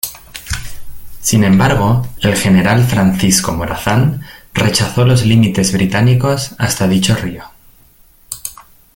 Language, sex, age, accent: Spanish, male, 30-39, España: Centro-Sur peninsular (Madrid, Toledo, Castilla-La Mancha)